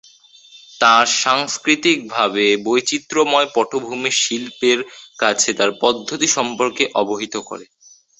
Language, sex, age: Bengali, male, under 19